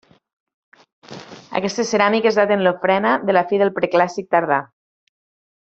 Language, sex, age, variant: Catalan, female, 30-39, Nord-Occidental